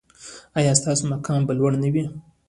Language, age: Pashto, 19-29